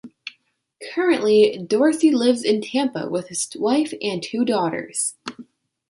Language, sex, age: English, female, 19-29